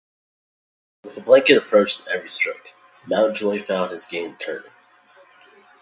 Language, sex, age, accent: English, male, under 19, United States English